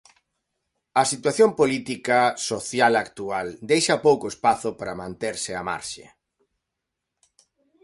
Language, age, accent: Galician, 40-49, Normativo (estándar)